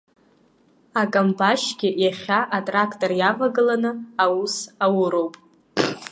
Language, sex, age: Abkhazian, female, under 19